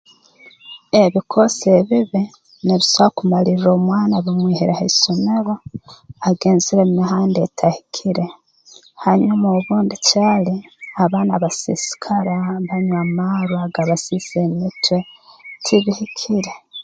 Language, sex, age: Tooro, female, 40-49